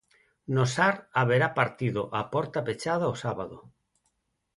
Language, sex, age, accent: Galician, male, 40-49, Neofalante